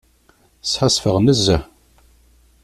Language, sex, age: Kabyle, male, 50-59